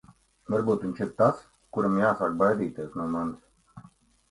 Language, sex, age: Latvian, male, 40-49